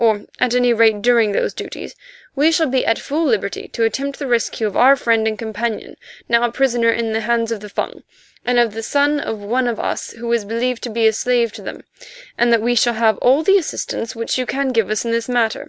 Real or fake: real